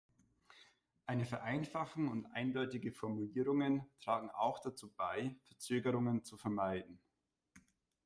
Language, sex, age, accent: German, male, 30-39, Deutschland Deutsch